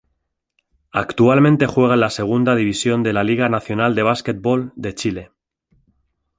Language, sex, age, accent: Spanish, male, 40-49, España: Centro-Sur peninsular (Madrid, Toledo, Castilla-La Mancha)